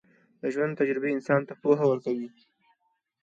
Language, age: Pashto, 19-29